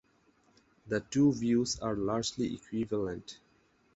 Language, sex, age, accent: English, male, 19-29, United States English